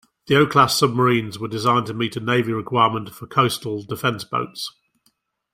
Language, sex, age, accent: English, male, 50-59, England English